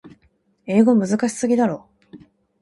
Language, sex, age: Japanese, female, 19-29